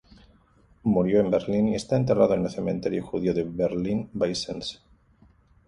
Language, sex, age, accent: Spanish, male, 40-49, España: Sur peninsular (Andalucia, Extremadura, Murcia)